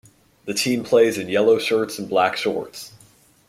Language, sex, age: English, male, under 19